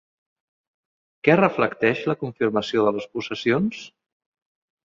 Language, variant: Catalan, Central